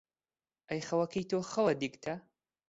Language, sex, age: Central Kurdish, male, 19-29